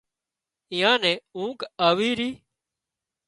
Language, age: Wadiyara Koli, 30-39